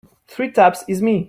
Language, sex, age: English, male, 19-29